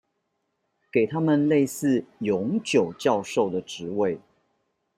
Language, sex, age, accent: Chinese, male, 40-49, 出生地：臺北市